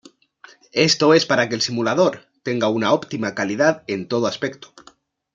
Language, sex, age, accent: Spanish, male, 19-29, España: Norte peninsular (Asturias, Castilla y León, Cantabria, País Vasco, Navarra, Aragón, La Rioja, Guadalajara, Cuenca)